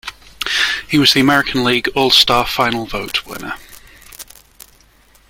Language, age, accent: English, 19-29, England English